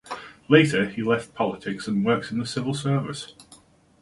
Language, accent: English, England English